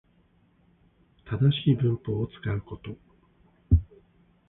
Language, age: Japanese, 60-69